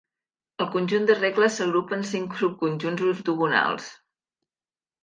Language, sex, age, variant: Catalan, female, 19-29, Central